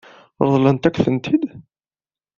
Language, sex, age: Kabyle, male, 19-29